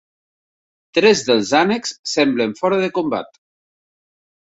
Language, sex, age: Catalan, male, 40-49